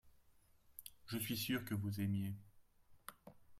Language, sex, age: French, male, 40-49